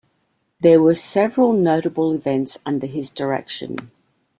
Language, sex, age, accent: English, female, 60-69, United States English